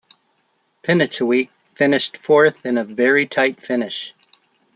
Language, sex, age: English, male, 60-69